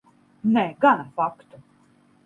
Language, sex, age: Latvian, female, 40-49